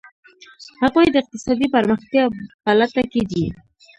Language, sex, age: Pashto, female, 19-29